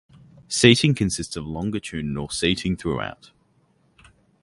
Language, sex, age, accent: English, male, under 19, Australian English; England English